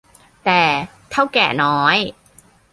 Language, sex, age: Thai, male, under 19